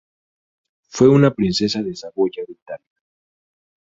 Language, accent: Spanish, México